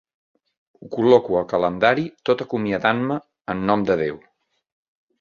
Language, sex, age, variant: Catalan, male, 30-39, Central